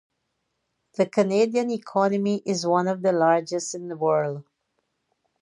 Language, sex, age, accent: English, female, 50-59, England English